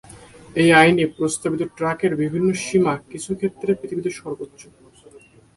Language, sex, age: Bengali, male, 19-29